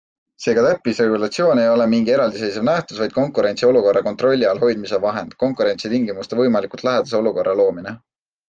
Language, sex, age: Estonian, male, 19-29